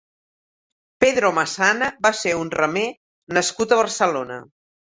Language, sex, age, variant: Catalan, female, 60-69, Central